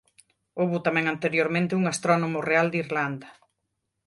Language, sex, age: Galician, female, 50-59